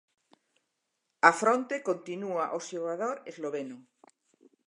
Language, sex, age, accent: Galician, female, 60-69, Normativo (estándar)